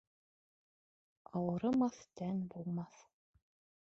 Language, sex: Bashkir, female